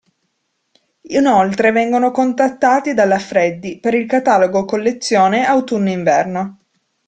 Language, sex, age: Italian, female, 19-29